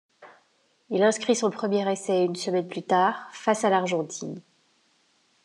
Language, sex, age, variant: French, female, 50-59, Français de métropole